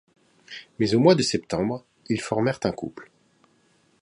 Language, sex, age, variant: French, male, 40-49, Français de métropole